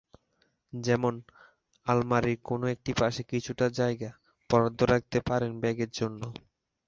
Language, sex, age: Bengali, male, 19-29